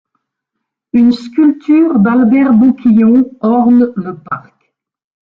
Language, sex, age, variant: French, female, 60-69, Français de métropole